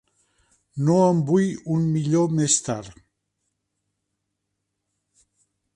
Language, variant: Catalan, Central